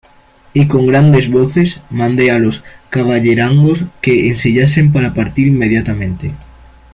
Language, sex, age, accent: Spanish, male, under 19, España: Centro-Sur peninsular (Madrid, Toledo, Castilla-La Mancha)